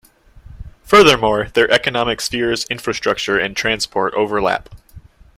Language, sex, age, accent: English, male, 19-29, United States English